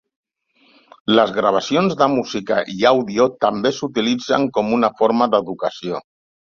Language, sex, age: Catalan, male, 50-59